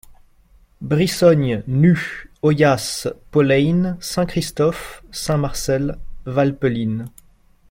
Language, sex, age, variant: French, male, 40-49, Français de métropole